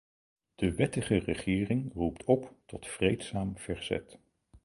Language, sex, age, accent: Dutch, male, 60-69, Nederlands Nederlands